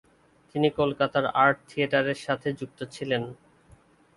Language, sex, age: Bengali, male, 30-39